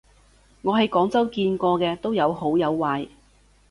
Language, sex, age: Cantonese, female, 40-49